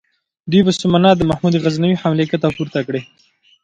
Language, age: Pashto, 19-29